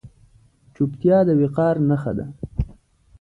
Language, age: Pashto, 30-39